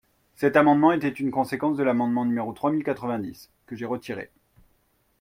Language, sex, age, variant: French, male, 30-39, Français de métropole